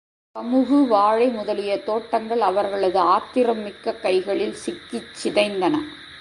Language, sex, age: Tamil, female, 40-49